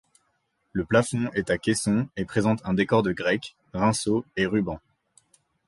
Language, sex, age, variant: French, male, 19-29, Français de métropole